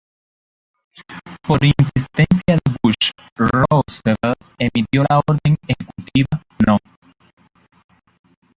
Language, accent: Spanish, Caribe: Cuba, Venezuela, Puerto Rico, República Dominicana, Panamá, Colombia caribeña, México caribeño, Costa del golfo de México